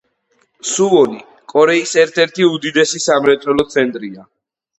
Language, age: Georgian, under 19